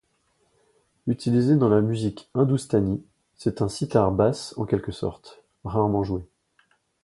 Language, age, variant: French, 40-49, Français de métropole